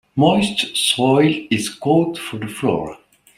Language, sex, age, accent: English, male, 30-39, Canadian English